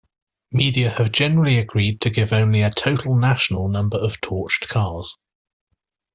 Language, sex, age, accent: English, male, 40-49, England English